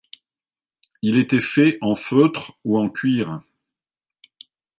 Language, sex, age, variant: French, male, 50-59, Français de métropole